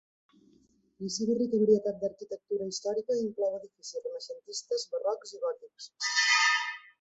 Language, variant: Catalan, Central